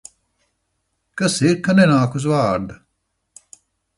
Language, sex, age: Latvian, male, 50-59